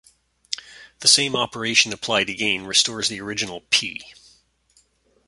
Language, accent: English, Canadian English